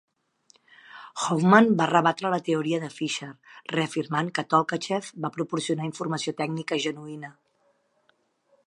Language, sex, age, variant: Catalan, female, 40-49, Central